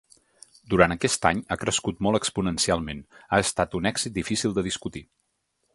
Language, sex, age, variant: Catalan, male, 30-39, Nord-Occidental